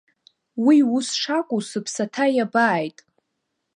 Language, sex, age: Abkhazian, female, under 19